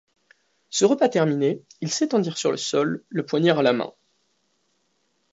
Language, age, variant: French, 19-29, Français de métropole